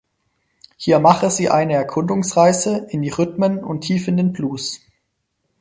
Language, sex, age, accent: German, male, under 19, Deutschland Deutsch